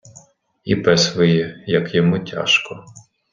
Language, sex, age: Ukrainian, male, 30-39